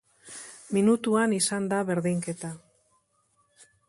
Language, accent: Basque, Mendebalekoa (Araba, Bizkaia, Gipuzkoako mendebaleko herri batzuk)